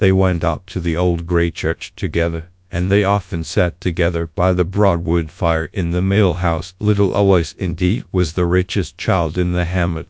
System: TTS, GradTTS